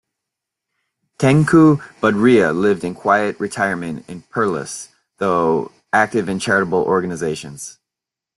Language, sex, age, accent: English, male, 40-49, United States English